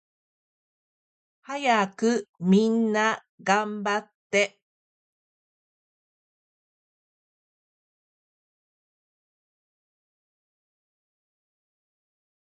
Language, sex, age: Japanese, female, 40-49